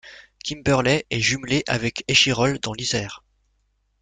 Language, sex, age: French, male, 40-49